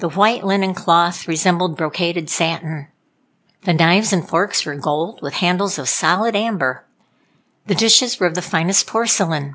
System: none